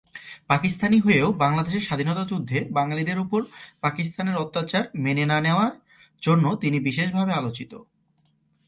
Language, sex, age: Bengali, male, 19-29